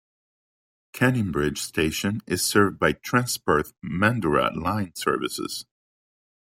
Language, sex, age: English, male, 60-69